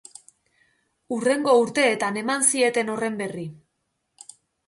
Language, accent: Basque, Erdialdekoa edo Nafarra (Gipuzkoa, Nafarroa)